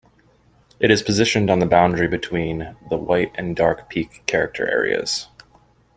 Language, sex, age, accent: English, male, 19-29, United States English